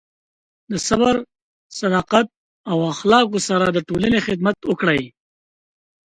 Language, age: Pashto, 19-29